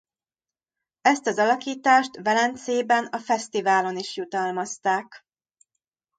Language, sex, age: Hungarian, female, 30-39